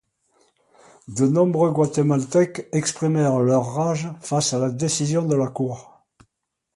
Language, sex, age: French, male, 70-79